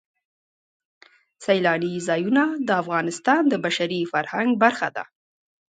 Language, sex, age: Pashto, female, 19-29